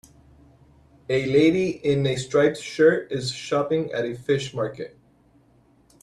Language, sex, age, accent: English, male, 30-39, United States English